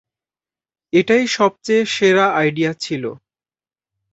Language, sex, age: Bengali, male, 19-29